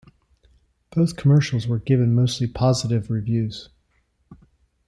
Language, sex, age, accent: English, male, 40-49, United States English